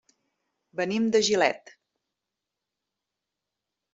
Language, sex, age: Catalan, female, 40-49